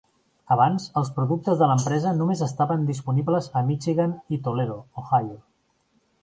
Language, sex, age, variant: Catalan, male, 40-49, Central